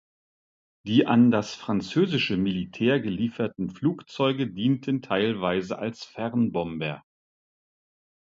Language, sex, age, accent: German, male, 50-59, Deutschland Deutsch